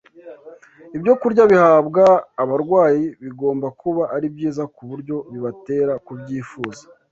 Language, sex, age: Kinyarwanda, male, 19-29